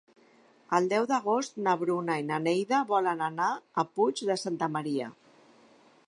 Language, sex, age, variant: Catalan, female, 50-59, Central